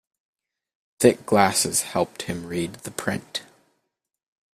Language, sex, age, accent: English, male, 19-29, United States English